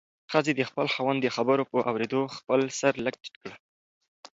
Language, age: Pashto, 19-29